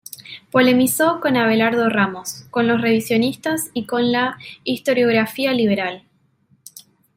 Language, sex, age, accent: Spanish, female, 19-29, Rioplatense: Argentina, Uruguay, este de Bolivia, Paraguay